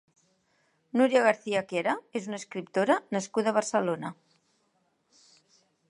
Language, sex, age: Catalan, female, 60-69